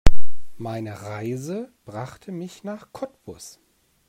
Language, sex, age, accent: German, male, 40-49, Deutschland Deutsch